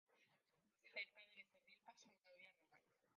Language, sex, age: Spanish, female, 19-29